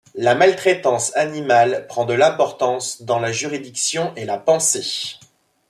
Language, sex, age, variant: French, male, 30-39, Français de métropole